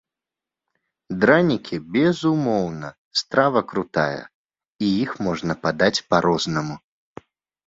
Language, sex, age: Belarusian, male, 19-29